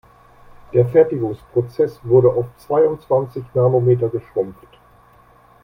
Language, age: German, 60-69